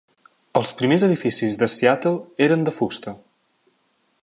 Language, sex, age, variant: Catalan, male, 19-29, Central